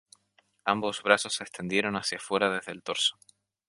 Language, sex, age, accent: Spanish, male, 19-29, España: Islas Canarias